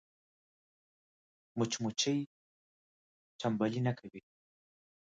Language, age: Pashto, 30-39